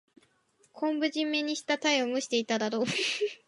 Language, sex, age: Japanese, female, 19-29